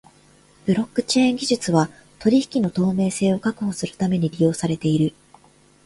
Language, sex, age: Japanese, female, 19-29